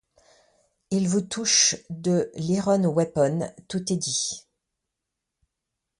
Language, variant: French, Français de métropole